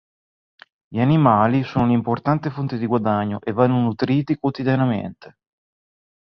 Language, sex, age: Italian, male, 40-49